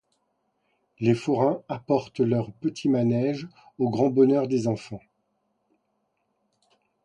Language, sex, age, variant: French, male, 50-59, Français de métropole